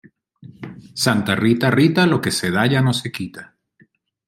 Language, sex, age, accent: Spanish, male, 40-49, Caribe: Cuba, Venezuela, Puerto Rico, República Dominicana, Panamá, Colombia caribeña, México caribeño, Costa del golfo de México